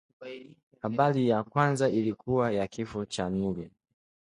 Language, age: Swahili, 19-29